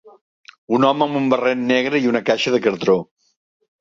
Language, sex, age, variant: Catalan, male, 60-69, Central